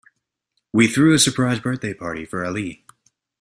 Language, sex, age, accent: English, male, 19-29, United States English